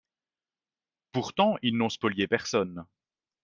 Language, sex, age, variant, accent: French, male, 40-49, Français d'Europe, Français de Belgique